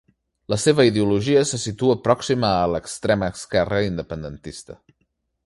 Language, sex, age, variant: Catalan, male, 30-39, Central